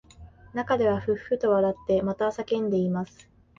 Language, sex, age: Japanese, female, 19-29